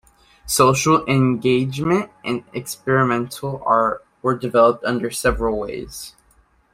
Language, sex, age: English, male, 19-29